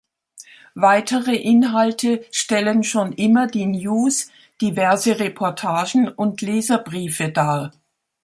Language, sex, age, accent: German, female, 70-79, Deutschland Deutsch